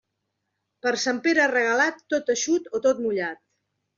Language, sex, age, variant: Catalan, male, 50-59, Central